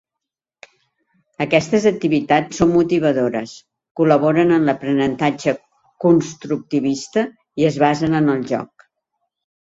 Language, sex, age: Catalan, female, 60-69